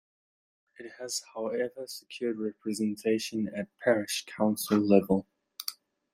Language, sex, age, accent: English, male, 19-29, Southern African (South Africa, Zimbabwe, Namibia)